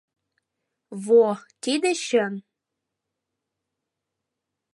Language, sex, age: Mari, female, 19-29